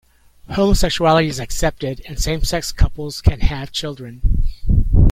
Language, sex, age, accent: English, male, 60-69, United States English